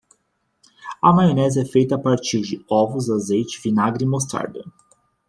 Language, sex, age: Portuguese, male, 19-29